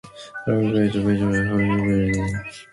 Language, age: English, 19-29